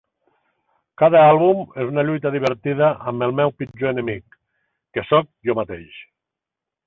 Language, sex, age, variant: Catalan, male, 50-59, Septentrional